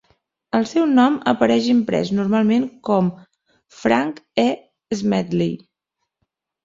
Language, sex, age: Catalan, female, 40-49